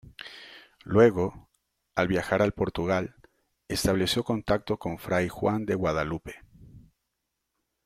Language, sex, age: Spanish, male, 40-49